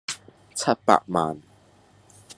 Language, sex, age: Cantonese, male, under 19